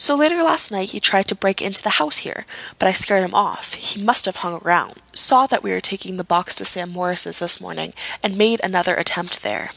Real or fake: real